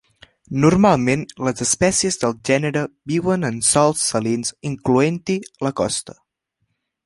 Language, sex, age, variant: Catalan, male, under 19, Central